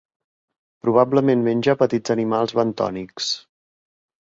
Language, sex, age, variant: Catalan, male, 40-49, Central